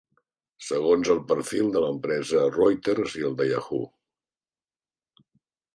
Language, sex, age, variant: Catalan, male, 50-59, Central